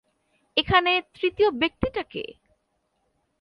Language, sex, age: Bengali, female, 19-29